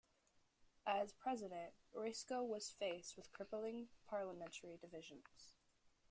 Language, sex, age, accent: English, female, under 19, United States English